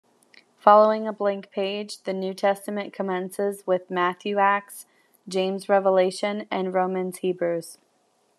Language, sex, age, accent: English, female, 19-29, United States English